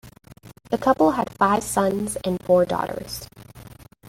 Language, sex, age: English, female, 19-29